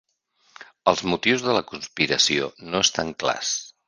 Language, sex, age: Catalan, male, 50-59